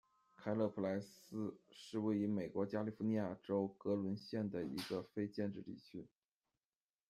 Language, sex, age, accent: Chinese, male, 30-39, 出生地：北京市